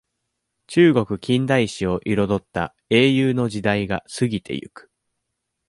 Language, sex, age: Japanese, male, 19-29